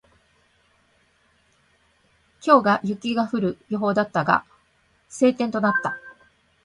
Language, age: Japanese, 50-59